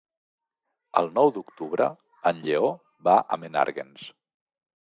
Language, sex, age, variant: Catalan, male, 40-49, Central